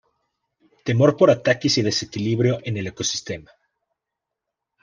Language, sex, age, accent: Spanish, male, 30-39, México